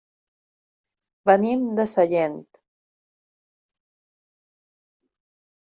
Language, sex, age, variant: Catalan, female, 40-49, Central